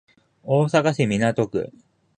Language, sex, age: Japanese, male, 19-29